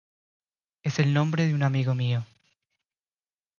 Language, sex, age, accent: Spanish, male, 19-29, Andino-Pacífico: Colombia, Perú, Ecuador, oeste de Bolivia y Venezuela andina